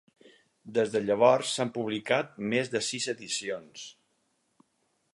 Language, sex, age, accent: Catalan, male, 50-59, mallorquí